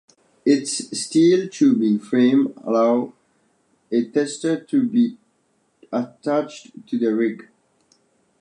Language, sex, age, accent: English, male, 19-29, United States English